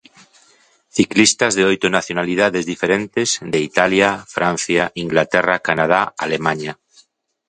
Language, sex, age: Galician, male, 40-49